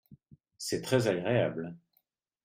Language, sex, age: French, male, 50-59